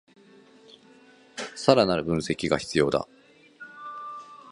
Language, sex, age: Japanese, male, 30-39